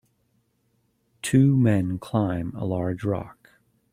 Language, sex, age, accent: English, male, 40-49, United States English